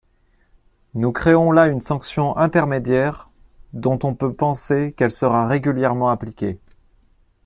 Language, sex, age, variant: French, male, 19-29, Français de métropole